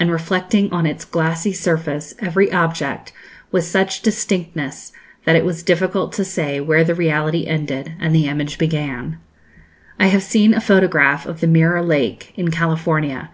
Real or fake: real